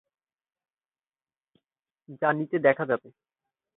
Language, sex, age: Bengali, male, 19-29